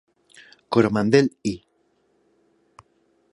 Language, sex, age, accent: Spanish, male, 40-49, España: Norte peninsular (Asturias, Castilla y León, Cantabria, País Vasco, Navarra, Aragón, La Rioja, Guadalajara, Cuenca)